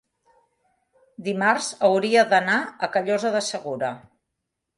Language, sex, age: Catalan, female, 60-69